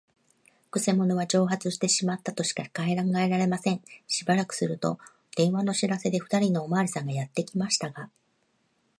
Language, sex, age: Japanese, female, 50-59